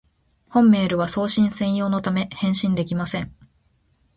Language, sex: Japanese, female